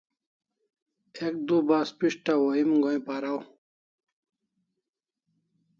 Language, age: Kalasha, 40-49